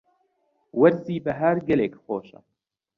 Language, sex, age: Central Kurdish, male, 19-29